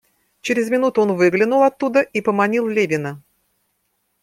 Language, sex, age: Russian, female, 50-59